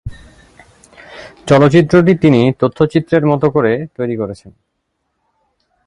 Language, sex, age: Bengali, male, 19-29